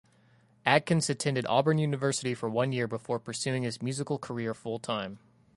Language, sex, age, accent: English, male, 19-29, United States English